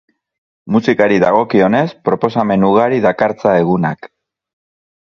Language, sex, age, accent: Basque, male, 40-49, Mendebalekoa (Araba, Bizkaia, Gipuzkoako mendebaleko herri batzuk)